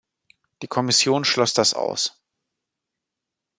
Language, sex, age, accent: German, male, 19-29, Deutschland Deutsch